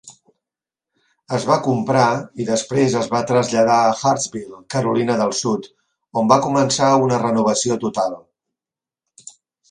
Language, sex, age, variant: Catalan, male, 50-59, Central